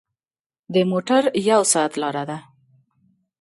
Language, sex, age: Pashto, female, 30-39